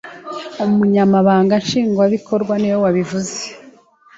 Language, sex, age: Kinyarwanda, female, 19-29